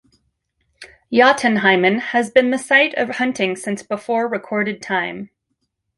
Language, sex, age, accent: English, female, 40-49, United States English